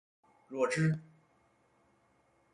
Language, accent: Chinese, 出生地：吉林省